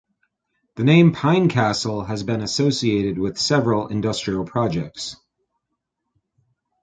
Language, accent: English, United States English